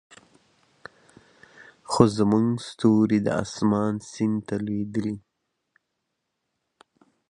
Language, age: Pashto, 19-29